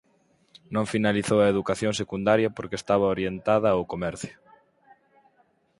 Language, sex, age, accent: Galician, male, 19-29, Atlántico (seseo e gheada)